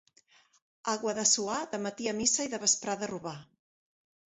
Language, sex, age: Catalan, female, 40-49